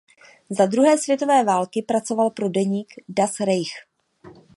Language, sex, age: Czech, female, 30-39